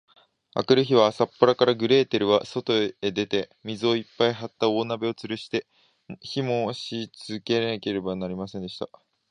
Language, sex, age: Japanese, male, 19-29